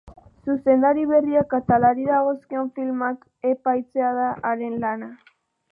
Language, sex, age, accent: Basque, female, under 19, Mendebalekoa (Araba, Bizkaia, Gipuzkoako mendebaleko herri batzuk)